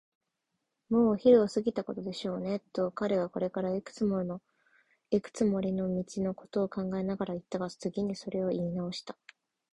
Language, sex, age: Japanese, female, under 19